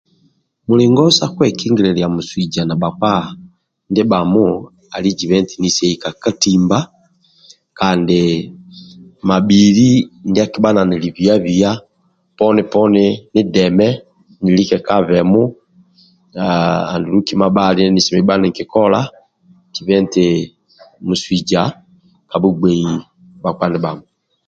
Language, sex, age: Amba (Uganda), male, 50-59